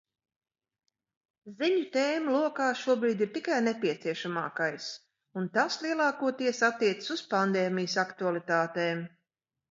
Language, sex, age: Latvian, female, 50-59